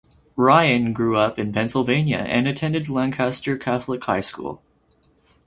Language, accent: English, United States English